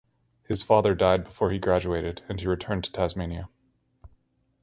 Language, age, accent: English, 30-39, Canadian English